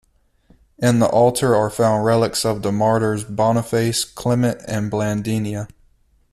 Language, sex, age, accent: English, male, 19-29, United States English